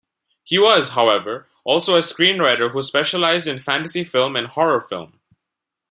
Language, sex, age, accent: English, male, under 19, India and South Asia (India, Pakistan, Sri Lanka)